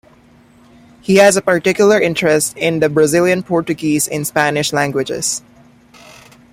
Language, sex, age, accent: English, male, 19-29, Filipino